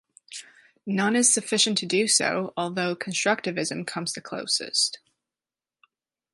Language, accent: English, United States English